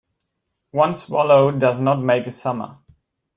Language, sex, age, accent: English, male, 19-29, United States English